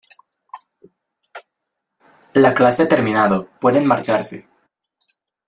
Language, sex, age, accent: Spanish, male, under 19, España: Centro-Sur peninsular (Madrid, Toledo, Castilla-La Mancha)